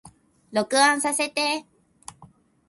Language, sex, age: Japanese, female, 19-29